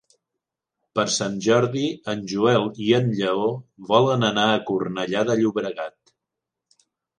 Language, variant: Catalan, Central